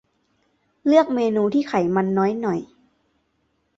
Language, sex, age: Thai, female, 19-29